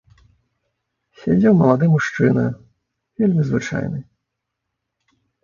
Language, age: Belarusian, 40-49